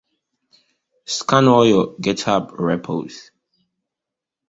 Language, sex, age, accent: English, male, 19-29, United States English